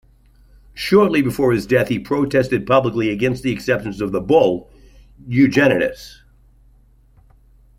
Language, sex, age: English, male, 40-49